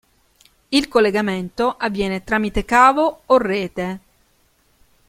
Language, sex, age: Italian, female, 40-49